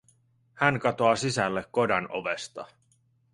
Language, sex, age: Finnish, male, 30-39